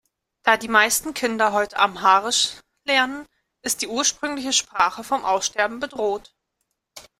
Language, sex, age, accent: German, female, 19-29, Deutschland Deutsch